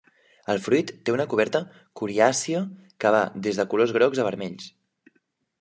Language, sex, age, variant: Catalan, male, 19-29, Central